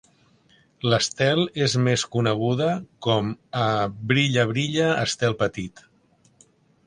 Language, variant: Catalan, Central